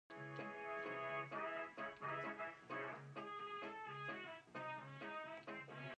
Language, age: English, under 19